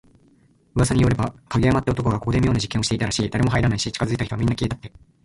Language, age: Japanese, 19-29